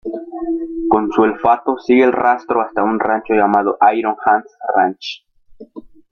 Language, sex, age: Spanish, female, 19-29